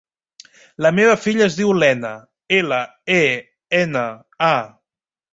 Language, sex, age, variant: Catalan, male, 30-39, Central